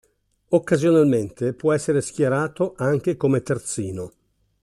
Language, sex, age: Italian, male, 60-69